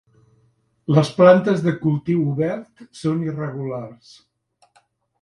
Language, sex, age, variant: Catalan, male, 70-79, Central